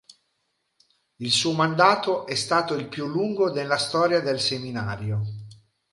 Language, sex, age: Italian, male, 40-49